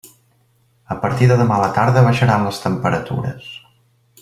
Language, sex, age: Catalan, male, 50-59